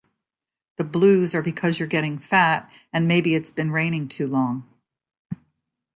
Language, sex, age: English, female, 60-69